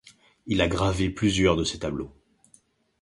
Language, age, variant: French, 30-39, Français de métropole